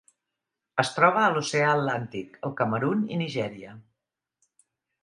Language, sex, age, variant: Catalan, female, 60-69, Central